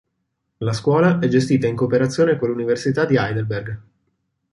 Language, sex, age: Italian, male, 30-39